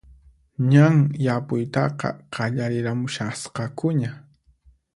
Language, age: Puno Quechua, 30-39